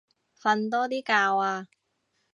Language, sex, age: Cantonese, female, 19-29